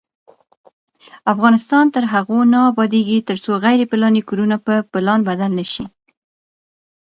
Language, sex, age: Pashto, female, 19-29